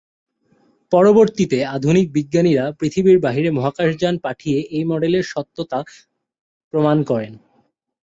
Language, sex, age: Bengali, male, under 19